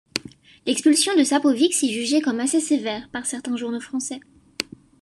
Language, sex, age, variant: French, female, under 19, Français de métropole